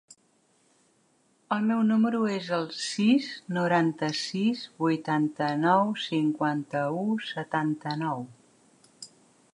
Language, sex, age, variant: Catalan, female, 60-69, Central